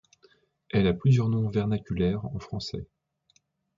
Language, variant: French, Français de métropole